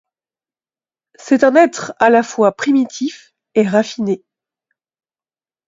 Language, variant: French, Français de métropole